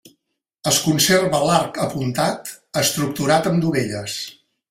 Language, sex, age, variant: Catalan, male, 60-69, Central